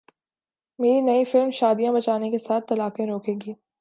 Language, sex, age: Urdu, female, 19-29